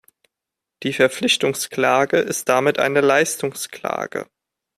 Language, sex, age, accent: German, male, 30-39, Deutschland Deutsch